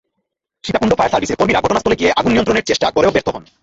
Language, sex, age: Bengali, male, 19-29